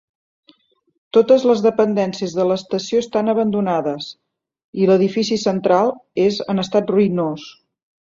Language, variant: Catalan, Central